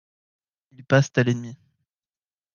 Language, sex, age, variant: French, male, 19-29, Français de métropole